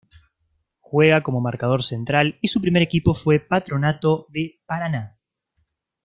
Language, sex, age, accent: Spanish, male, 19-29, Rioplatense: Argentina, Uruguay, este de Bolivia, Paraguay